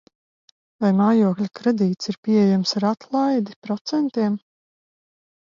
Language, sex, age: Latvian, female, 40-49